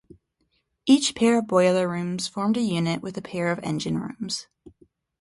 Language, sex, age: English, female, 19-29